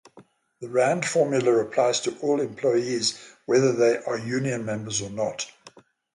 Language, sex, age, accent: English, male, 70-79, England English; Southern African (South Africa, Zimbabwe, Namibia)